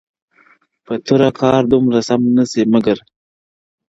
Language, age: Pashto, 19-29